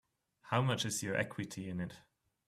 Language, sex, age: English, male, 19-29